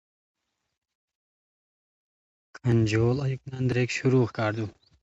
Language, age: Khowar, 19-29